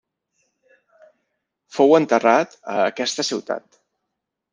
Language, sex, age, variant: Catalan, male, 30-39, Balear